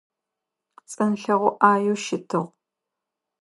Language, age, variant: Adyghe, 40-49, Адыгабзэ (Кирил, пстэумэ зэдыряе)